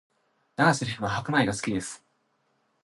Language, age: Japanese, 19-29